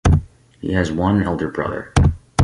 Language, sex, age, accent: English, male, 19-29, United States English